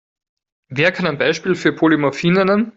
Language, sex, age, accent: German, male, 19-29, Österreichisches Deutsch